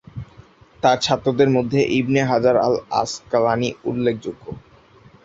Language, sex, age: Bengali, male, under 19